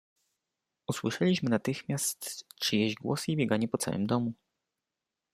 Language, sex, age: Polish, male, 30-39